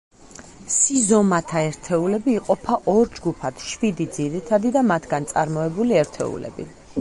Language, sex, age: Georgian, female, 40-49